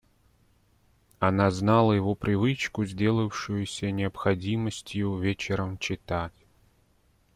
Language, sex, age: Russian, male, 30-39